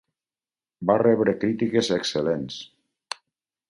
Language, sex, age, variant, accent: Catalan, male, 50-59, Valencià meridional, valencià